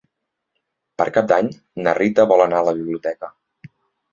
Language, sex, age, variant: Catalan, male, 19-29, Central